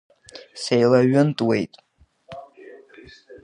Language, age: Abkhazian, under 19